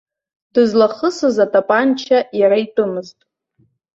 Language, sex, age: Abkhazian, female, 40-49